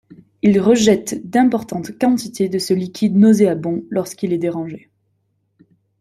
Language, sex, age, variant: French, female, 19-29, Français de métropole